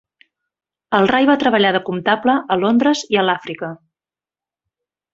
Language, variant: Catalan, Central